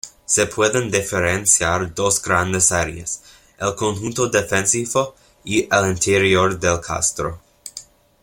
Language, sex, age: Spanish, male, under 19